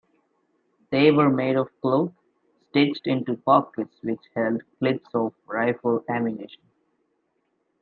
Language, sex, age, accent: English, male, 19-29, India and South Asia (India, Pakistan, Sri Lanka)